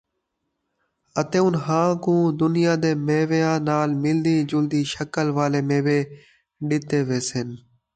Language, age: Saraiki, under 19